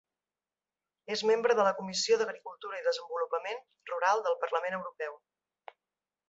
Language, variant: Catalan, Central